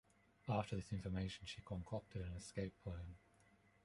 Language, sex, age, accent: English, male, 19-29, Australian English